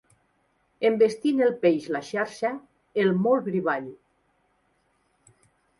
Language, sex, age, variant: Catalan, female, 50-59, Central